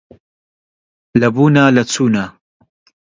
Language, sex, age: Central Kurdish, male, 19-29